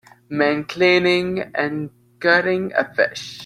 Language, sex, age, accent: English, male, under 19, England English